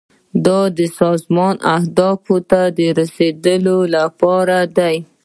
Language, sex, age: Pashto, female, 19-29